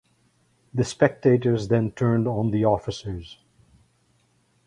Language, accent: English, United States English